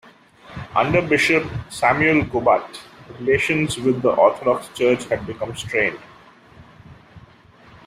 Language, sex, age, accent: English, male, 30-39, India and South Asia (India, Pakistan, Sri Lanka)